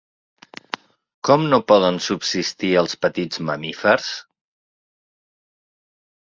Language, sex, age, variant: Catalan, male, 40-49, Central